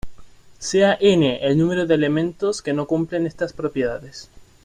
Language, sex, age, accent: Spanish, male, 19-29, Rioplatense: Argentina, Uruguay, este de Bolivia, Paraguay